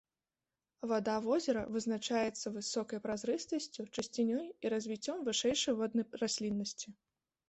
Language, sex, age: Belarusian, female, 19-29